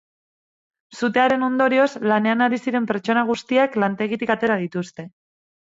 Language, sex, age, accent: Basque, female, 30-39, Mendebalekoa (Araba, Bizkaia, Gipuzkoako mendebaleko herri batzuk)